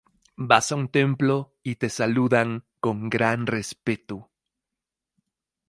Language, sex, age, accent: Spanish, male, 30-39, Andino-Pacífico: Colombia, Perú, Ecuador, oeste de Bolivia y Venezuela andina